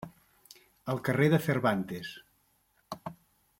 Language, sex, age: Catalan, male, 50-59